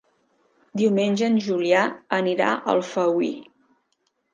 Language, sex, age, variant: Catalan, female, 50-59, Central